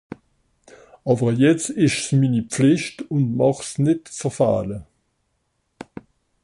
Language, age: Swiss German, 60-69